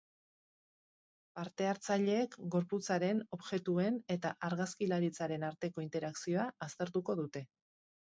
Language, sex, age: Basque, female, 40-49